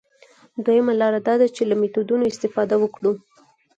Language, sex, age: Pashto, female, 19-29